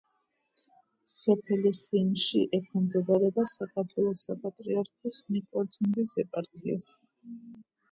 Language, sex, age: Georgian, female, under 19